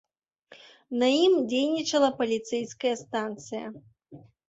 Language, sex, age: Belarusian, female, 30-39